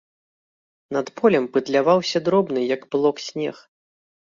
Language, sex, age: Belarusian, male, 30-39